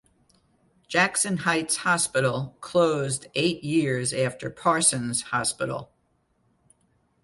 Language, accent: English, United States English